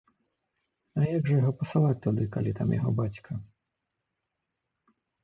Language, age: Belarusian, 40-49